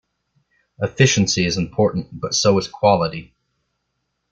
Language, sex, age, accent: English, male, 19-29, United States English